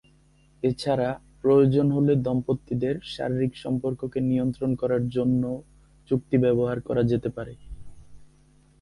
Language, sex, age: Bengali, male, 19-29